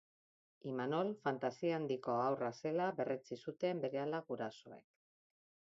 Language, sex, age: Basque, female, 60-69